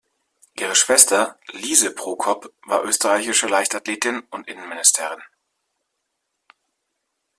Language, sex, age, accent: German, male, 30-39, Deutschland Deutsch